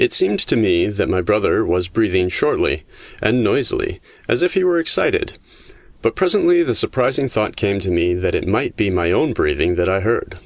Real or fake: real